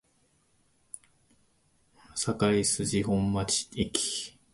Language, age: Japanese, 19-29